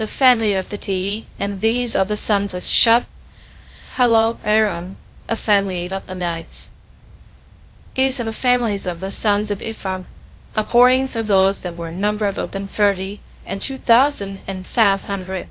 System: TTS, VITS